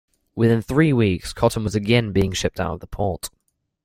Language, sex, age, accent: English, male, 19-29, England English